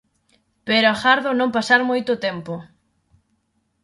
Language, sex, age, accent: Galician, male, 19-29, Atlántico (seseo e gheada)